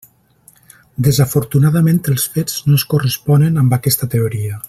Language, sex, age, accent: Catalan, male, 40-49, valencià